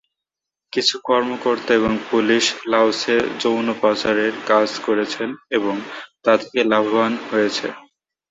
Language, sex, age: Bengali, male, 19-29